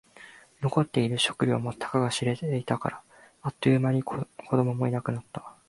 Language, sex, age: Japanese, male, 19-29